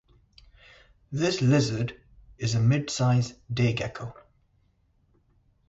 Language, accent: English, India and South Asia (India, Pakistan, Sri Lanka)